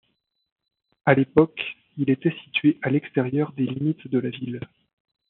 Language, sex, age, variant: French, male, 30-39, Français de métropole